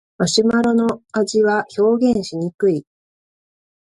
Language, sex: Japanese, female